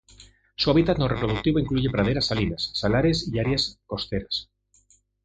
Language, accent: Spanish, España: Centro-Sur peninsular (Madrid, Toledo, Castilla-La Mancha)